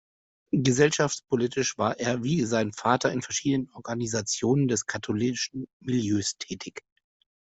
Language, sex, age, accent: German, male, 40-49, Deutschland Deutsch